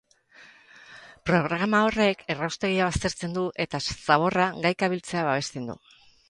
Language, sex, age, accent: Basque, female, 50-59, Erdialdekoa edo Nafarra (Gipuzkoa, Nafarroa)